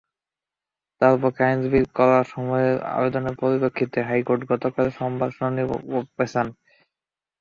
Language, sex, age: Bengali, male, 19-29